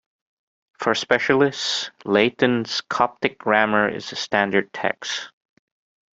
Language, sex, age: English, male, 19-29